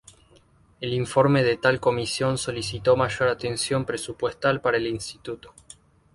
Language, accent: Spanish, Rioplatense: Argentina, Uruguay, este de Bolivia, Paraguay